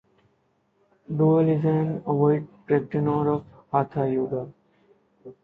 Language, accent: English, India and South Asia (India, Pakistan, Sri Lanka)